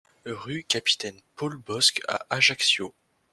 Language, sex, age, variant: French, male, under 19, Français de métropole